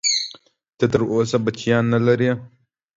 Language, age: Pashto, 19-29